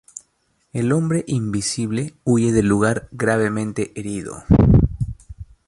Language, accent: Spanish, Andino-Pacífico: Colombia, Perú, Ecuador, oeste de Bolivia y Venezuela andina